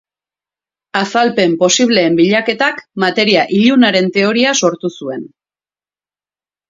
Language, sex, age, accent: Basque, female, 40-49, Erdialdekoa edo Nafarra (Gipuzkoa, Nafarroa)